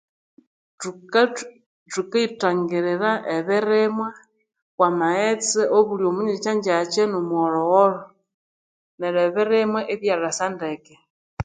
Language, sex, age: Konzo, female, 30-39